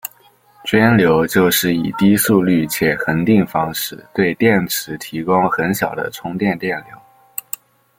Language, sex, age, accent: Chinese, male, under 19, 出生地：浙江省